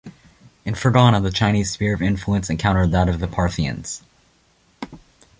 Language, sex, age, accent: English, male, under 19, Canadian English